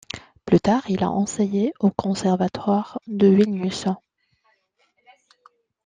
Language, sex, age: French, female, 19-29